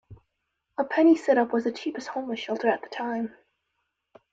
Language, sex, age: English, female, 19-29